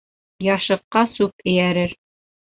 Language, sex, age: Bashkir, female, 40-49